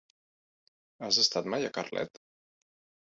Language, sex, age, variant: Catalan, male, 30-39, Central